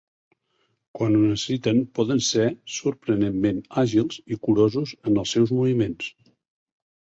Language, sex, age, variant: Catalan, male, 50-59, Nord-Occidental